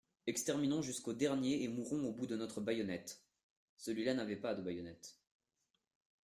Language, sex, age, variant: French, male, under 19, Français de métropole